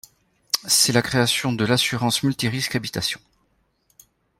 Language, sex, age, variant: French, male, 40-49, Français de métropole